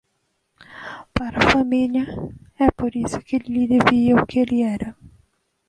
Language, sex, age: Portuguese, female, 30-39